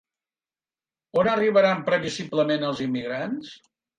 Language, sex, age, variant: Catalan, male, 60-69, Nord-Occidental